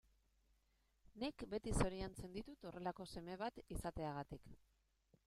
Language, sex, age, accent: Basque, female, 30-39, Mendebalekoa (Araba, Bizkaia, Gipuzkoako mendebaleko herri batzuk)